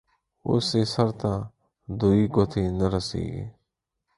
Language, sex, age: Pashto, male, 40-49